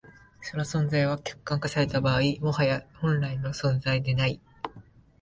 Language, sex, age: Japanese, male, 19-29